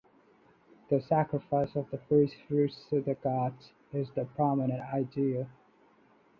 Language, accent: English, India and South Asia (India, Pakistan, Sri Lanka)